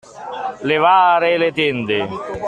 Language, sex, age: Italian, male, 30-39